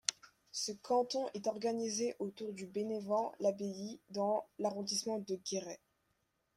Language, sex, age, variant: French, female, under 19, Français de métropole